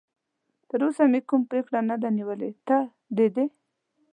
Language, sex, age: Pashto, female, 19-29